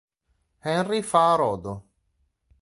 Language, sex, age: Italian, male, 30-39